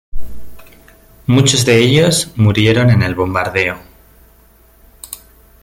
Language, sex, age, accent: Spanish, male, 30-39, España: Centro-Sur peninsular (Madrid, Toledo, Castilla-La Mancha)